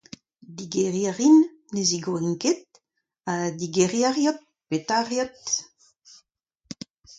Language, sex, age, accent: Breton, female, 40-49, Kerneveg